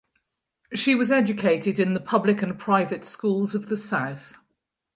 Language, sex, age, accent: English, female, 50-59, Welsh English